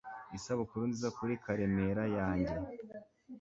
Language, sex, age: Kinyarwanda, male, 19-29